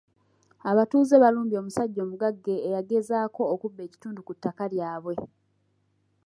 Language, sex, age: Ganda, female, 19-29